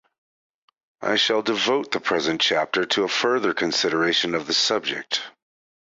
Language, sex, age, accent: English, male, 40-49, United States English